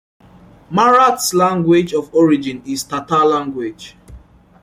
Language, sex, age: English, male, 19-29